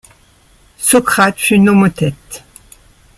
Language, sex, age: French, male, 60-69